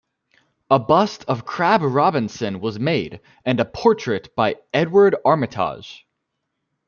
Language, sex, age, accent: English, male, 19-29, United States English